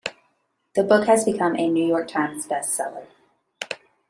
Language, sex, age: English, female, 19-29